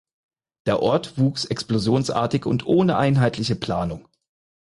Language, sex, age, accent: German, male, 30-39, Deutschland Deutsch